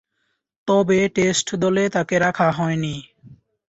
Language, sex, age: Bengali, male, 19-29